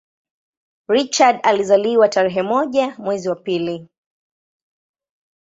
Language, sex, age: Swahili, female, 19-29